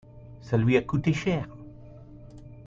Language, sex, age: French, male, 40-49